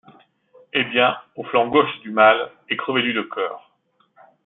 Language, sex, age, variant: French, male, 40-49, Français de métropole